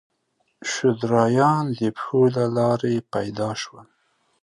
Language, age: Pashto, 40-49